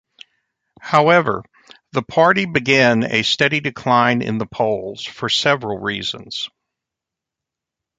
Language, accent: English, United States English